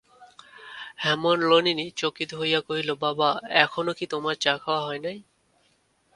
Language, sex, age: Bengali, male, 19-29